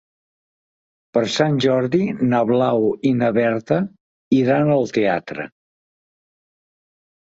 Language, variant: Catalan, Central